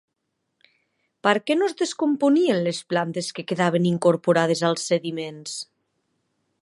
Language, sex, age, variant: Catalan, female, 19-29, Nord-Occidental